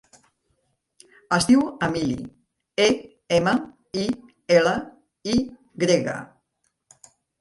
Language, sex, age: Catalan, female, 60-69